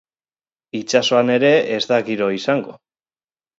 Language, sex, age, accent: Basque, male, 40-49, Mendebalekoa (Araba, Bizkaia, Gipuzkoako mendebaleko herri batzuk)